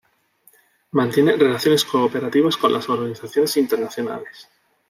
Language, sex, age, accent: Spanish, male, 30-39, España: Sur peninsular (Andalucia, Extremadura, Murcia)